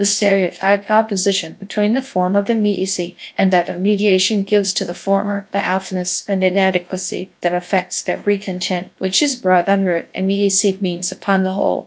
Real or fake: fake